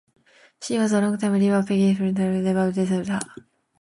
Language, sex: English, female